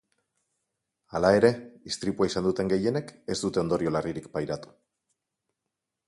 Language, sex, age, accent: Basque, male, 40-49, Mendebalekoa (Araba, Bizkaia, Gipuzkoako mendebaleko herri batzuk)